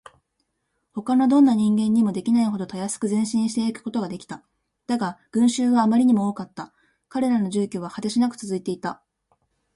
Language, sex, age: Japanese, female, 19-29